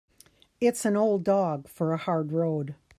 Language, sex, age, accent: English, female, 60-69, United States English